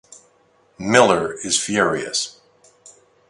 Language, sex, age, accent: English, male, 60-69, United States English